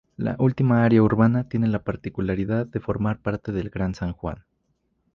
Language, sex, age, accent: Spanish, male, under 19, México